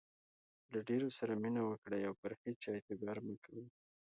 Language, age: Pashto, 19-29